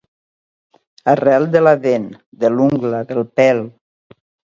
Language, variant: Catalan, Septentrional